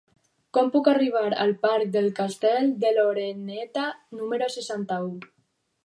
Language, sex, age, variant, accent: Catalan, female, under 19, Alacantí, valencià